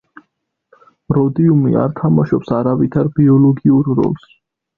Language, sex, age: Georgian, male, 19-29